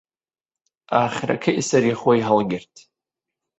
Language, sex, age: Central Kurdish, male, 19-29